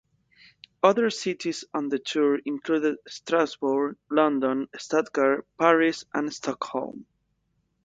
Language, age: English, 19-29